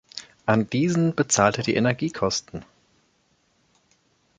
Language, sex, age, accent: German, male, 19-29, Deutschland Deutsch